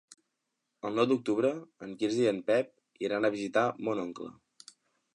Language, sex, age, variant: Catalan, male, 19-29, Central